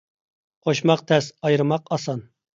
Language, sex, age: Uyghur, male, 30-39